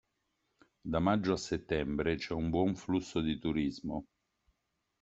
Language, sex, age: Italian, male, 50-59